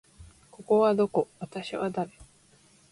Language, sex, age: Japanese, female, 19-29